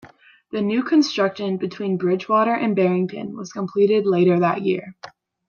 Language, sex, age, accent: English, female, 19-29, United States English